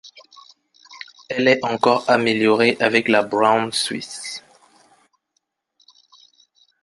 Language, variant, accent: French, Français d'Afrique subsaharienne et des îles africaines, Français du Cameroun